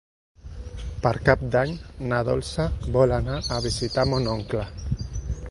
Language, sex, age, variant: Catalan, male, 40-49, Central